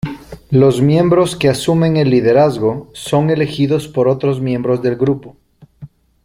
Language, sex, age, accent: Spanish, male, 40-49, Andino-Pacífico: Colombia, Perú, Ecuador, oeste de Bolivia y Venezuela andina